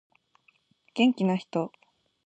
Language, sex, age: Japanese, female, 19-29